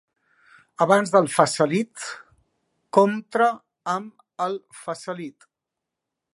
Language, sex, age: Catalan, male, 40-49